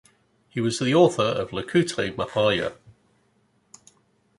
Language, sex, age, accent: English, male, 50-59, England English